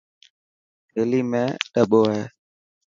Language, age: Dhatki, 19-29